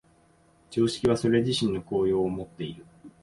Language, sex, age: Japanese, male, 19-29